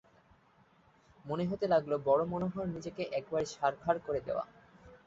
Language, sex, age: Bengali, male, 19-29